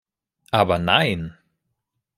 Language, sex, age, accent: German, male, 19-29, Deutschland Deutsch